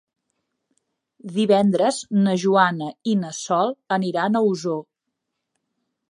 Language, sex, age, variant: Catalan, female, 40-49, Central